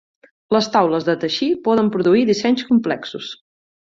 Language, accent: Catalan, Empordanès